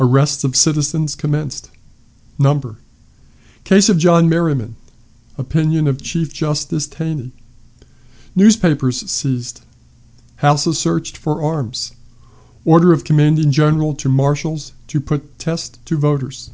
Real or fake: real